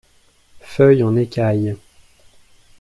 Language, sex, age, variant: French, male, 19-29, Français de métropole